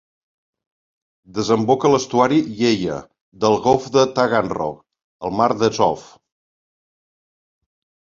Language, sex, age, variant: Catalan, male, 50-59, Central